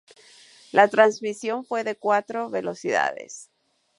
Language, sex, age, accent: Spanish, male, under 19, Caribe: Cuba, Venezuela, Puerto Rico, República Dominicana, Panamá, Colombia caribeña, México caribeño, Costa del golfo de México